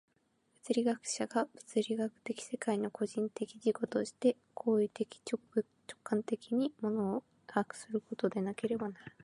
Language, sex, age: Japanese, female, 19-29